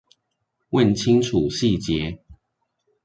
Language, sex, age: Chinese, male, under 19